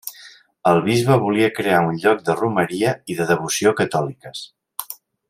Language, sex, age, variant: Catalan, male, 40-49, Central